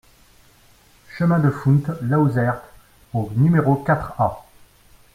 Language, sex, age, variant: French, male, 40-49, Français de métropole